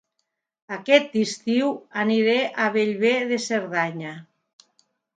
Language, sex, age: Catalan, female, 50-59